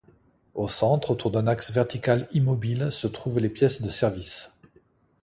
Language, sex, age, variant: French, male, 60-69, Français de métropole